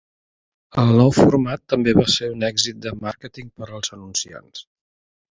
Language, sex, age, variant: Catalan, male, 60-69, Central